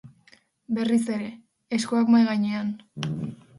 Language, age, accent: Basque, under 19, Mendebalekoa (Araba, Bizkaia, Gipuzkoako mendebaleko herri batzuk)